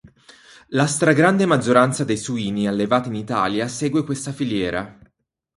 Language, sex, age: Italian, male, 30-39